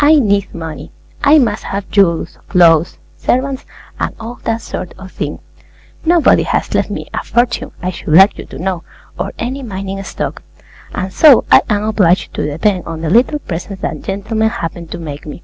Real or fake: real